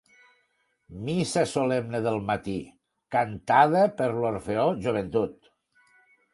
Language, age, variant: Catalan, 60-69, Tortosí